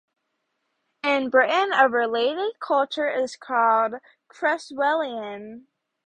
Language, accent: English, United States English